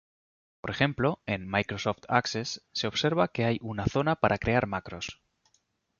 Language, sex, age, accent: Spanish, male, 30-39, España: Norte peninsular (Asturias, Castilla y León, Cantabria, País Vasco, Navarra, Aragón, La Rioja, Guadalajara, Cuenca)